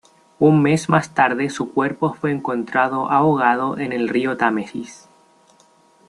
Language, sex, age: Spanish, male, 19-29